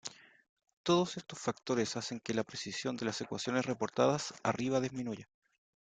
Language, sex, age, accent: Spanish, male, 30-39, Chileno: Chile, Cuyo